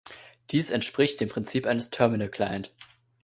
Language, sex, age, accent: German, male, 19-29, Deutschland Deutsch